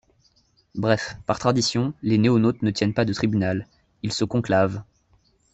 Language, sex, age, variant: French, male, under 19, Français de métropole